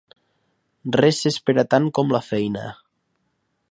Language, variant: Catalan, Nord-Occidental